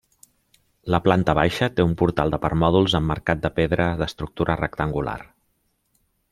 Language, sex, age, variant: Catalan, male, 30-39, Central